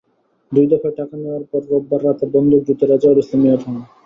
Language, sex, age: Bengali, male, 19-29